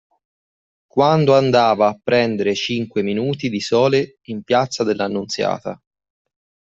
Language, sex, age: Italian, male, 40-49